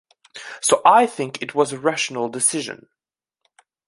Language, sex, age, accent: English, male, 19-29, England English